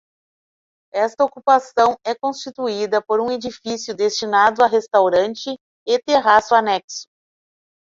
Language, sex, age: Portuguese, female, 50-59